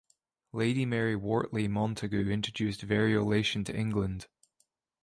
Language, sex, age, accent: English, male, 19-29, Scottish English